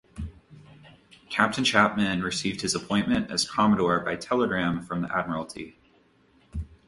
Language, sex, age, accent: English, male, 19-29, United States English